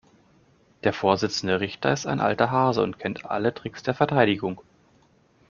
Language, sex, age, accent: German, male, 30-39, Deutschland Deutsch